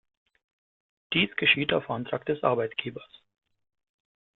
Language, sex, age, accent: German, male, 40-49, Deutschland Deutsch